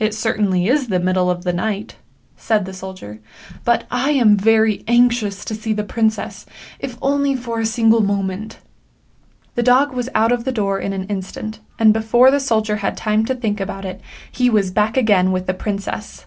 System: none